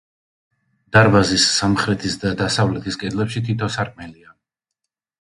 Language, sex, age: Georgian, male, 30-39